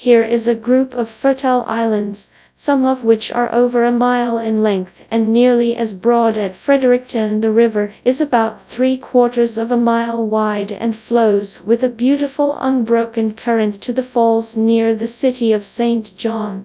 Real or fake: fake